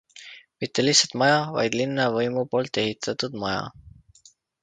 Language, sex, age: Estonian, male, 19-29